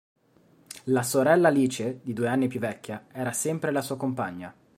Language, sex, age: Italian, male, 30-39